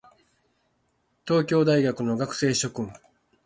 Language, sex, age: Japanese, male, 50-59